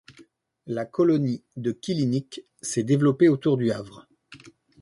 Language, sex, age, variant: French, male, 50-59, Français de métropole